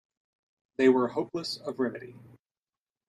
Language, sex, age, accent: English, male, 30-39, United States English